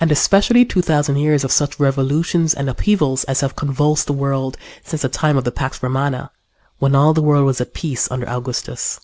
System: none